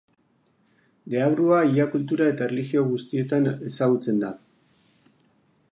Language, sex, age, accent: Basque, male, 40-49, Erdialdekoa edo Nafarra (Gipuzkoa, Nafarroa)